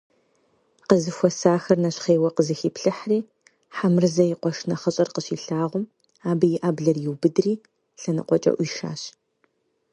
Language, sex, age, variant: Kabardian, female, 19-29, Адыгэбзэ (Къэбэрдей, Кирил, псоми зэдай)